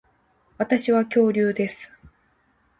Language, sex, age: Japanese, female, 19-29